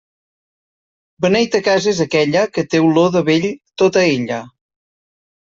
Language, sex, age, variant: Catalan, male, 19-29, Central